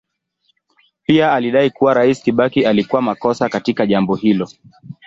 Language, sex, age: Swahili, male, 19-29